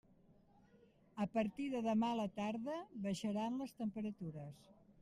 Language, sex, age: Catalan, female, 60-69